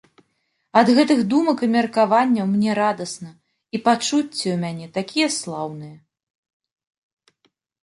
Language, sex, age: Belarusian, female, 30-39